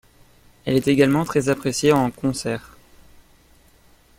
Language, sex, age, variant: French, male, under 19, Français de métropole